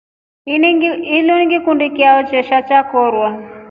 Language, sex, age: Rombo, female, 40-49